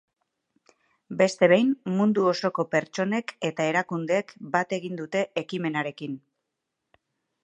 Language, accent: Basque, Erdialdekoa edo Nafarra (Gipuzkoa, Nafarroa)